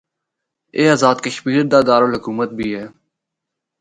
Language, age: Northern Hindko, 19-29